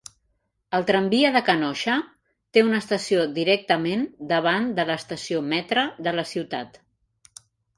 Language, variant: Catalan, Central